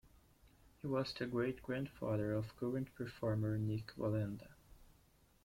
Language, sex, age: English, male, 19-29